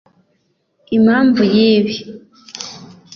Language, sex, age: Kinyarwanda, female, 40-49